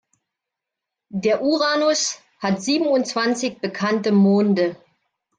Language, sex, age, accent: German, female, 40-49, Deutschland Deutsch